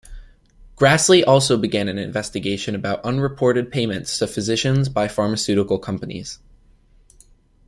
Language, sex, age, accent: English, male, under 19, United States English